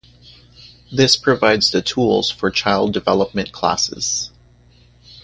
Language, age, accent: English, 30-39, United States English